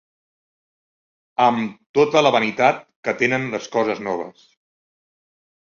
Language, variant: Catalan, Central